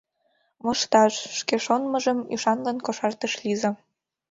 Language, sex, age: Mari, female, 19-29